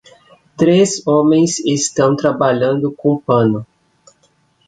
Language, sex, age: Portuguese, male, 19-29